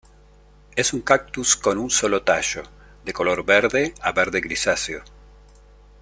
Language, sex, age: Spanish, male, 50-59